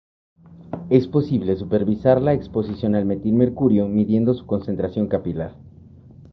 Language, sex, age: Spanish, male, 30-39